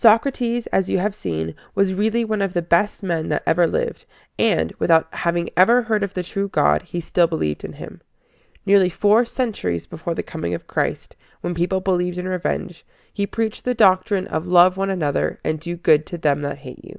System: none